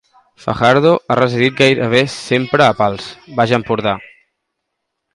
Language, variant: Catalan, Balear